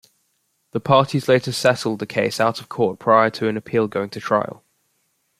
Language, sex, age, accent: English, male, under 19, England English